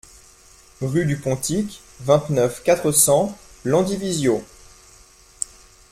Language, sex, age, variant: French, male, 19-29, Français de métropole